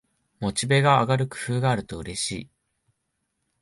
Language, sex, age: Japanese, male, 19-29